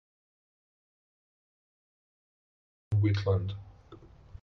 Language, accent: English, United States English